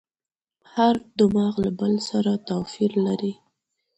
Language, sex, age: Pashto, female, 19-29